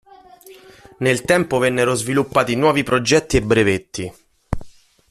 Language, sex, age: Italian, male, 40-49